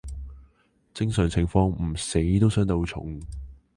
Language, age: Cantonese, 19-29